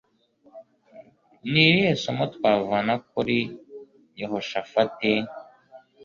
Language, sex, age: Kinyarwanda, male, 19-29